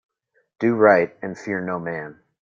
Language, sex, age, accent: English, male, 40-49, United States English